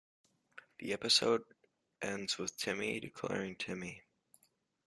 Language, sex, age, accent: English, male, under 19, United States English